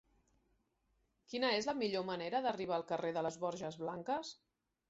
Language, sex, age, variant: Catalan, female, 40-49, Central